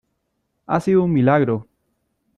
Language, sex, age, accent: Spanish, male, 30-39, Chileno: Chile, Cuyo